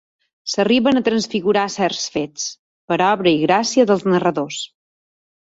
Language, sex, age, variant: Catalan, female, 40-49, Balear